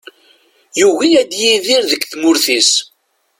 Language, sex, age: Kabyle, female, 60-69